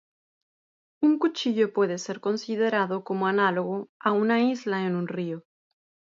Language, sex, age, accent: Spanish, female, 30-39, México